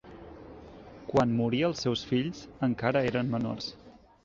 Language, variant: Catalan, Central